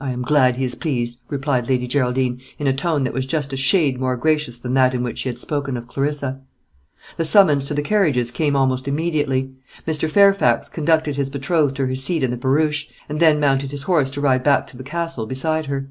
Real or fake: real